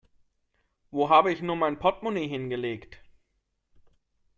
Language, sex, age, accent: German, male, 19-29, Deutschland Deutsch